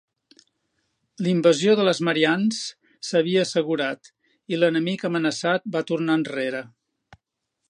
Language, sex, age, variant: Catalan, male, 60-69, Central